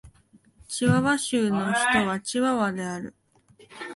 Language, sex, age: Japanese, female, 19-29